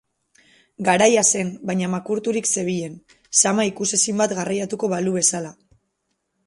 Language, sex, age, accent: Basque, female, 19-29, Mendebalekoa (Araba, Bizkaia, Gipuzkoako mendebaleko herri batzuk)